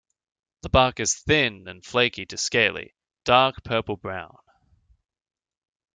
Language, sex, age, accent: English, male, 19-29, Australian English